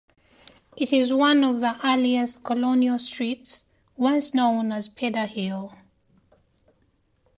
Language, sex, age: English, female, 30-39